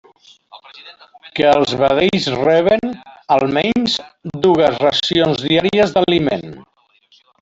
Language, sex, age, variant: Catalan, male, 50-59, Nord-Occidental